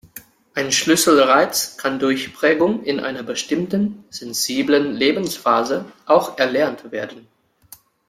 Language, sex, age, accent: German, male, 30-39, Deutschland Deutsch